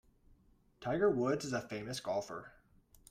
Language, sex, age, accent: English, male, 30-39, United States English